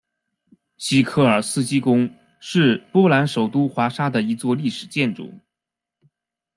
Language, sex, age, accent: Chinese, male, 30-39, 出生地：北京市